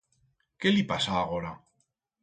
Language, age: Aragonese, 30-39